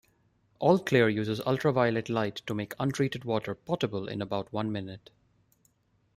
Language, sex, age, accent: English, male, 30-39, India and South Asia (India, Pakistan, Sri Lanka)